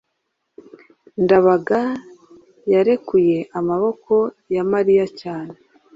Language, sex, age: Kinyarwanda, female, 30-39